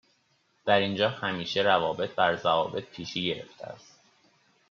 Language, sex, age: Persian, male, 19-29